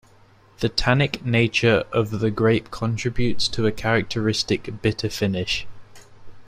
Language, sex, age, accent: English, male, under 19, England English